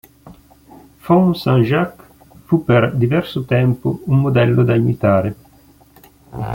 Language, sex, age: Italian, male, 19-29